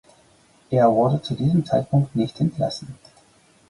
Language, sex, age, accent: German, male, 30-39, Deutschland Deutsch